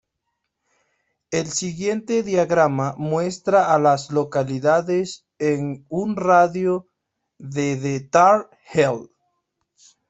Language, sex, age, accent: Spanish, male, 30-39, Caribe: Cuba, Venezuela, Puerto Rico, República Dominicana, Panamá, Colombia caribeña, México caribeño, Costa del golfo de México